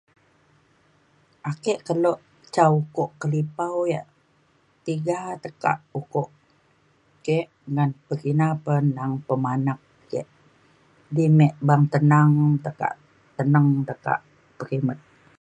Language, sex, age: Mainstream Kenyah, female, 60-69